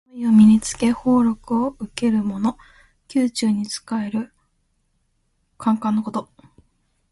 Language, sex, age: Japanese, female, 19-29